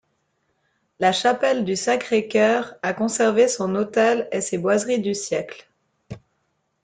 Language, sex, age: French, female, 30-39